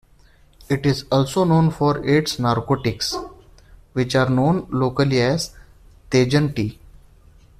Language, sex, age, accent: English, male, 19-29, India and South Asia (India, Pakistan, Sri Lanka)